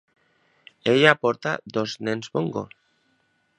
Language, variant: Catalan, Central